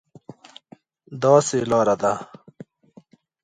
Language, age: Pashto, 19-29